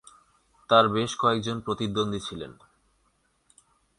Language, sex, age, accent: Bengali, male, 19-29, Bangladeshi